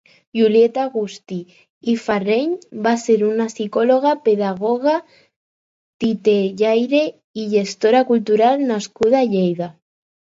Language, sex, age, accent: Catalan, female, under 19, aprenent (recent, des del castellà)